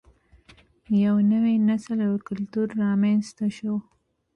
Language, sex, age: Pashto, female, 19-29